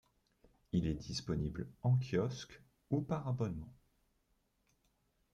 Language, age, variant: French, 30-39, Français de métropole